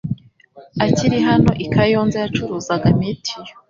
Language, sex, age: Kinyarwanda, female, 19-29